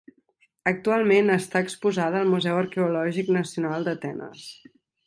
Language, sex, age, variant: Catalan, female, 19-29, Central